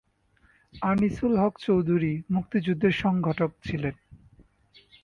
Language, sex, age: Bengali, male, 19-29